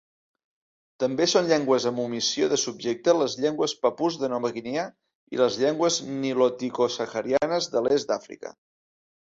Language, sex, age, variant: Catalan, male, 40-49, Central